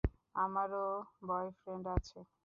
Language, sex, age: Bengali, female, 19-29